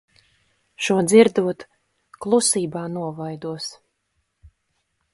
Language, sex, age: Latvian, female, 30-39